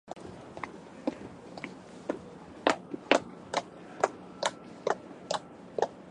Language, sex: Japanese, female